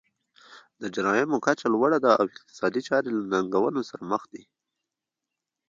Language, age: Pashto, 19-29